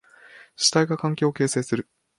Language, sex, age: Japanese, male, 19-29